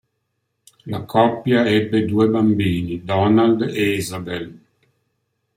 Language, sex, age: Italian, male, 60-69